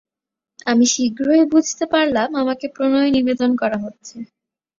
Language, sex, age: Bengali, female, 19-29